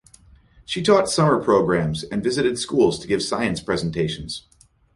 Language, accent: English, United States English